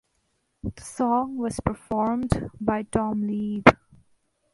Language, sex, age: English, female, 19-29